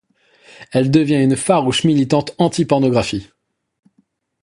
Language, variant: French, Français de métropole